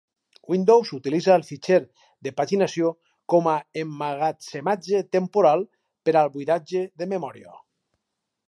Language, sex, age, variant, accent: Catalan, male, 50-59, Valencià meridional, valencià